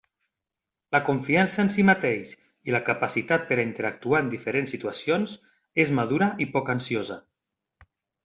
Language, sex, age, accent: Catalan, male, 40-49, valencià